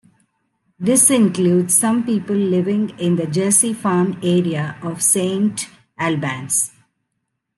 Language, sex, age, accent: English, female, 50-59, India and South Asia (India, Pakistan, Sri Lanka)